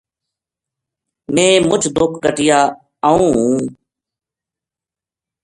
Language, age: Gujari, 40-49